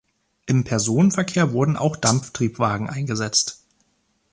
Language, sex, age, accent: German, male, 19-29, Deutschland Deutsch